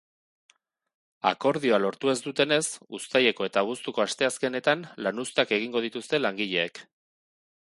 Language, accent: Basque, Erdialdekoa edo Nafarra (Gipuzkoa, Nafarroa)